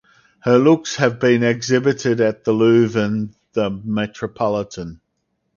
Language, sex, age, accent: English, male, 50-59, Australian English